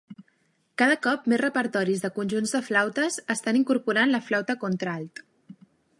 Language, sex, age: Catalan, female, 19-29